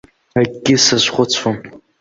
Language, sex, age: Abkhazian, male, under 19